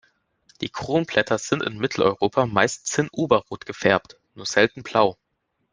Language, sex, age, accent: German, male, under 19, Deutschland Deutsch